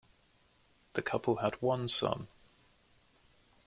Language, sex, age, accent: English, male, 19-29, England English